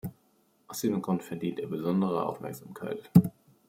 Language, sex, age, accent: German, male, 30-39, Deutschland Deutsch